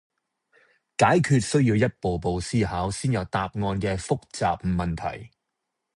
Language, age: Cantonese, 40-49